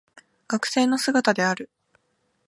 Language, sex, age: Japanese, female, 19-29